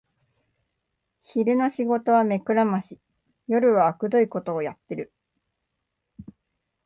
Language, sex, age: Japanese, female, 19-29